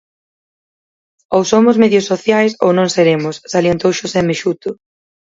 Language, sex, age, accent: Galician, female, 19-29, Oriental (común en zona oriental); Normativo (estándar)